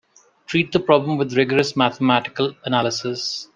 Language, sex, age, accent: English, male, 30-39, India and South Asia (India, Pakistan, Sri Lanka)